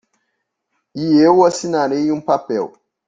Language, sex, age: Portuguese, male, 40-49